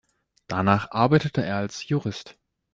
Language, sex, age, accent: German, male, 19-29, Deutschland Deutsch